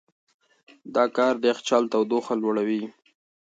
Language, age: Pashto, 19-29